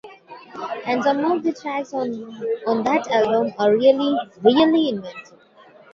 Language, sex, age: English, female, 19-29